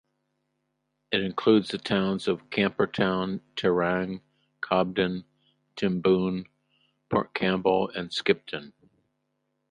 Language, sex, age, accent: English, male, 60-69, United States English